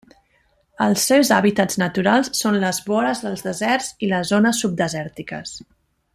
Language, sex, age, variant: Catalan, female, 30-39, Central